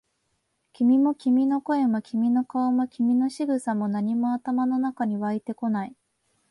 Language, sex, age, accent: Japanese, female, 19-29, 関東